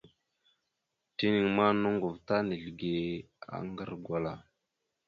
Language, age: Mada (Cameroon), 19-29